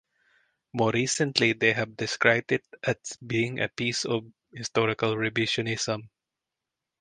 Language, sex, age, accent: English, male, 40-49, Filipino